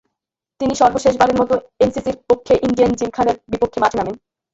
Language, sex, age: Bengali, female, under 19